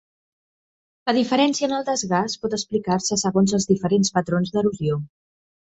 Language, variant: Catalan, Central